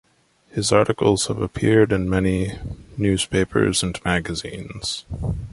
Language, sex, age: English, male, 19-29